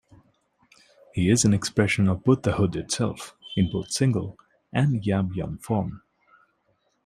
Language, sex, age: English, male, 19-29